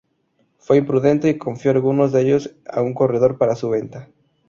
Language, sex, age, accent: Spanish, male, 19-29, México